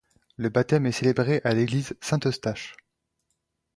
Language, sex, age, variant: French, male, 19-29, Français de métropole